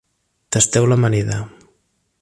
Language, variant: Catalan, Central